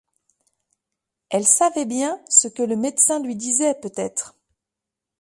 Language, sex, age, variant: French, female, 30-39, Français de métropole